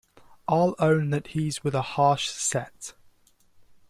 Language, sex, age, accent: English, male, under 19, England English